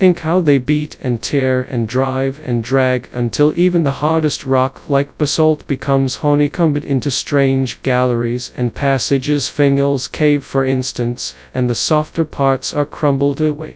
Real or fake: fake